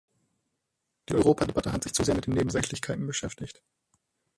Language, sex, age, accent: German, female, 19-29, Deutschland Deutsch